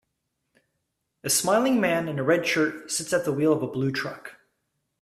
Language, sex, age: English, male, 30-39